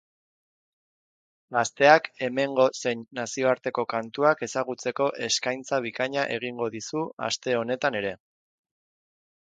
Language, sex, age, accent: Basque, male, 30-39, Erdialdekoa edo Nafarra (Gipuzkoa, Nafarroa)